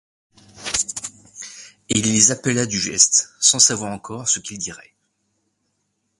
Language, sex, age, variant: French, male, 30-39, Français de métropole